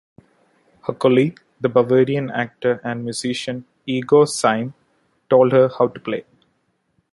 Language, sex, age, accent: English, male, 30-39, India and South Asia (India, Pakistan, Sri Lanka)